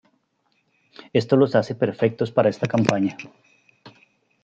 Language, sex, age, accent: Spanish, male, 30-39, Andino-Pacífico: Colombia, Perú, Ecuador, oeste de Bolivia y Venezuela andina